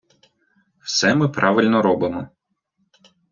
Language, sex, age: Ukrainian, male, 30-39